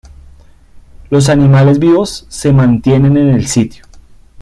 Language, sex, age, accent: Spanish, male, 30-39, Andino-Pacífico: Colombia, Perú, Ecuador, oeste de Bolivia y Venezuela andina